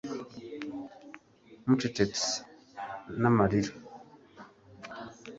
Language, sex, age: Kinyarwanda, male, 40-49